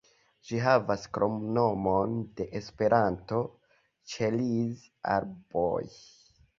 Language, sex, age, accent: Esperanto, male, 19-29, Internacia